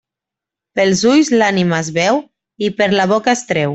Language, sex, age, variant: Catalan, female, 19-29, Nord-Occidental